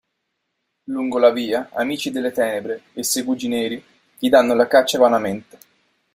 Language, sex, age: Italian, male, 19-29